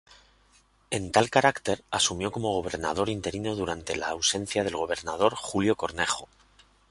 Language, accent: Spanish, España: Centro-Sur peninsular (Madrid, Toledo, Castilla-La Mancha)